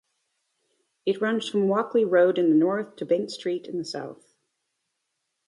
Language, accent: English, United States English